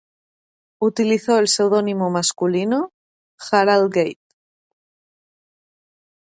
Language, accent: Spanish, España: Norte peninsular (Asturias, Castilla y León, Cantabria, País Vasco, Navarra, Aragón, La Rioja, Guadalajara, Cuenca)